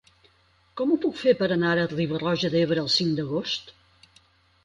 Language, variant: Catalan, Central